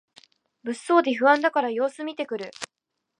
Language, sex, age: Japanese, female, 19-29